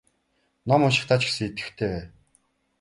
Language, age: Mongolian, 19-29